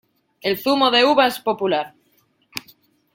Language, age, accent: Spanish, 30-39, España: Norte peninsular (Asturias, Castilla y León, Cantabria, País Vasco, Navarra, Aragón, La Rioja, Guadalajara, Cuenca)